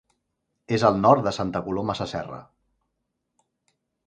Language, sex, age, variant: Catalan, male, 40-49, Central